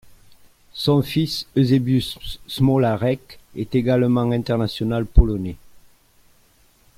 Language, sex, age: French, male, 60-69